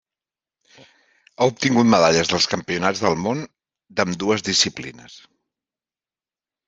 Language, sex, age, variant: Catalan, male, 50-59, Central